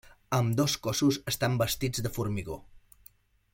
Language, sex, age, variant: Catalan, male, 40-49, Central